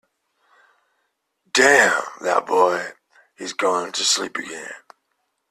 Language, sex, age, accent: English, male, 50-59, England English